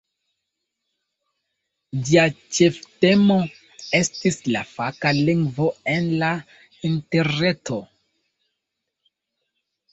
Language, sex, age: Esperanto, male, 19-29